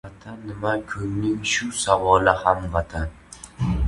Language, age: Uzbek, 19-29